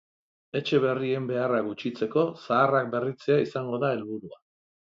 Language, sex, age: Basque, male, 60-69